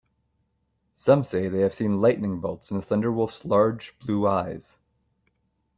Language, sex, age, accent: English, male, 19-29, United States English